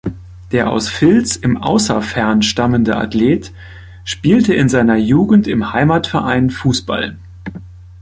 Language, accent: German, Deutschland Deutsch